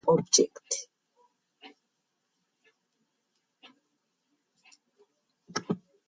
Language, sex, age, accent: English, female, 30-39, United States English